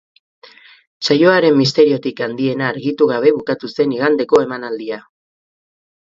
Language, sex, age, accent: Basque, male, 19-29, Mendebalekoa (Araba, Bizkaia, Gipuzkoako mendebaleko herri batzuk)